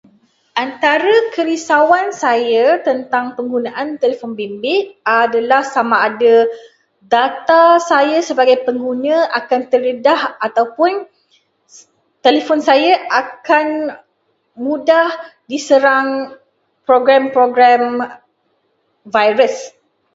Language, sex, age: Malay, female, 30-39